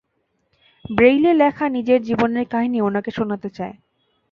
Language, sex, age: Bengali, female, 19-29